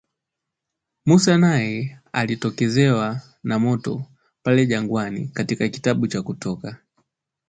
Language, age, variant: Swahili, 19-29, Kiswahili cha Bara ya Tanzania